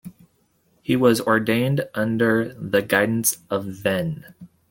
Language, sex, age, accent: English, male, 19-29, United States English